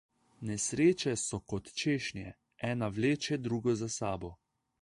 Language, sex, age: Slovenian, male, 19-29